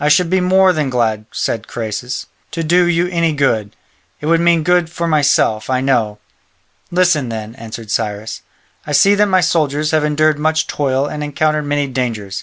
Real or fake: real